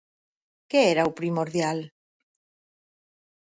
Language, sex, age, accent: Galician, female, 60-69, Normativo (estándar)